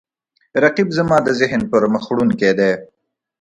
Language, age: Pashto, 19-29